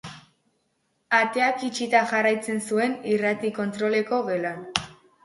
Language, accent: Basque, Mendebalekoa (Araba, Bizkaia, Gipuzkoako mendebaleko herri batzuk)